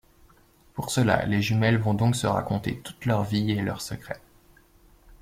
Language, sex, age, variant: French, male, 19-29, Français de métropole